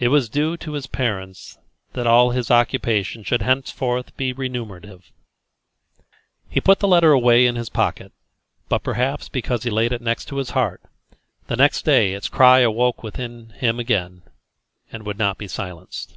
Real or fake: real